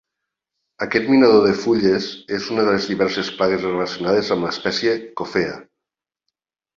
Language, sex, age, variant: Catalan, male, 50-59, Septentrional